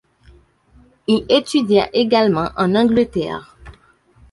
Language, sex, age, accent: French, female, 19-29, Français d’Haïti